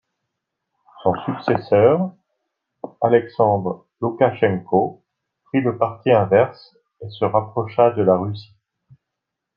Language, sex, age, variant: French, male, 40-49, Français de métropole